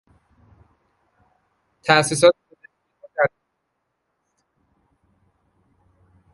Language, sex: Persian, male